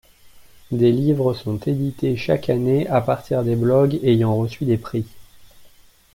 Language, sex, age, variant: French, male, 19-29, Français de métropole